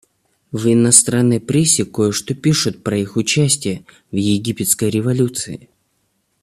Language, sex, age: Russian, male, 19-29